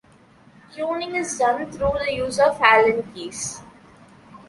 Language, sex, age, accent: English, female, under 19, India and South Asia (India, Pakistan, Sri Lanka)